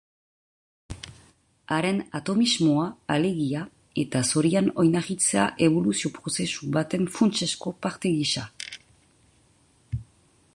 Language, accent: Basque, Nafar-lapurtarra edo Zuberotarra (Lapurdi, Nafarroa Beherea, Zuberoa)